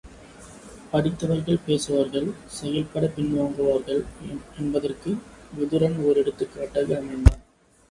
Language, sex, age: Tamil, male, 19-29